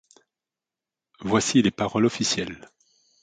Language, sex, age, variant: French, male, 40-49, Français de métropole